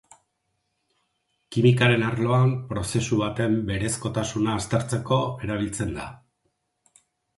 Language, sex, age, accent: Basque, male, 50-59, Erdialdekoa edo Nafarra (Gipuzkoa, Nafarroa)